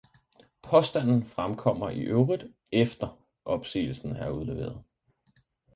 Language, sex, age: Danish, male, 19-29